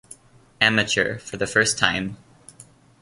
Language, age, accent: English, 19-29, Canadian English